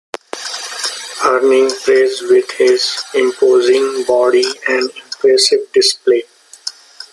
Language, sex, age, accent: English, male, 19-29, India and South Asia (India, Pakistan, Sri Lanka)